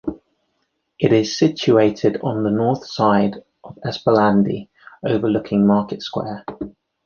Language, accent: English, England English